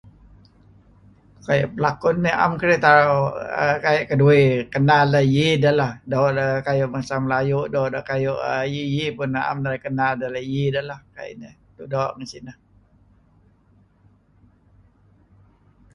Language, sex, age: Kelabit, male, 70-79